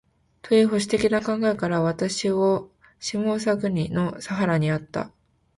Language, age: Japanese, 19-29